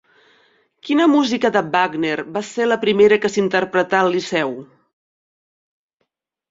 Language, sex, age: Catalan, female, 40-49